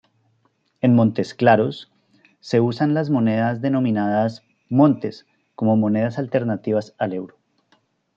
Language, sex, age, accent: Spanish, male, 30-39, Andino-Pacífico: Colombia, Perú, Ecuador, oeste de Bolivia y Venezuela andina